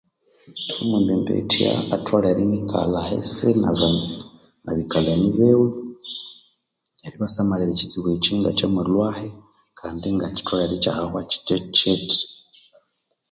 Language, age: Konzo, 19-29